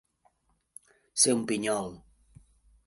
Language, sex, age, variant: Catalan, male, 50-59, Central